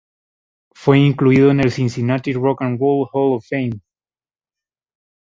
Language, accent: Spanish, América central